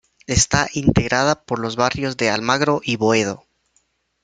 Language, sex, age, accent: Spanish, male, 19-29, América central